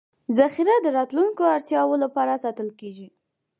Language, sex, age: Pashto, female, under 19